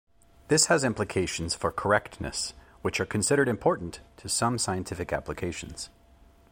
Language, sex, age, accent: English, male, 40-49, United States English